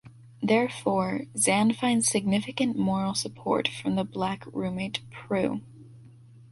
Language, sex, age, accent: English, female, under 19, United States English